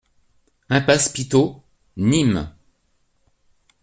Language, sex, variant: French, male, Français de métropole